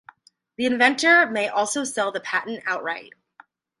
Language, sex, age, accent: English, female, 19-29, United States English